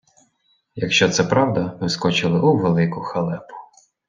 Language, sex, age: Ukrainian, male, 30-39